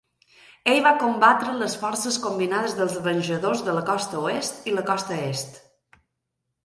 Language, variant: Catalan, Balear